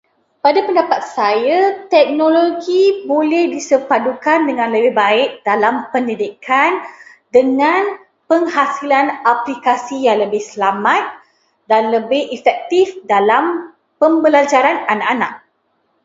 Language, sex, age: Malay, female, 30-39